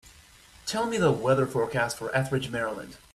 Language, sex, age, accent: English, male, 40-49, United States English